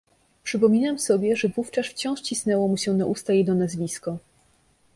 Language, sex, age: Polish, female, 19-29